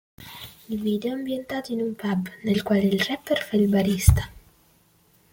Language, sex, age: Italian, male, 30-39